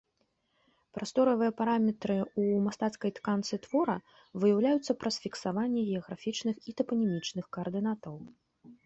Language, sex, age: Belarusian, female, 30-39